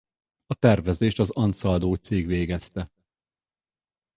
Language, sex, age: Hungarian, male, 50-59